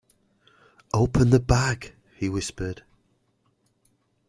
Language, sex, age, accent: English, male, 40-49, England English